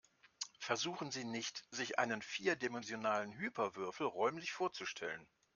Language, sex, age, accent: German, male, 60-69, Deutschland Deutsch